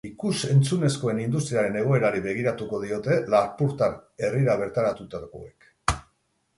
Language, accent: Basque, Mendebalekoa (Araba, Bizkaia, Gipuzkoako mendebaleko herri batzuk)